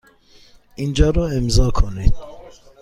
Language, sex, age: Persian, male, 30-39